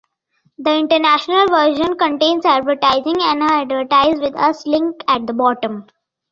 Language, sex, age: English, female, 19-29